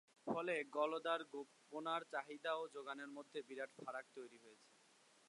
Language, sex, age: Bengali, male, 19-29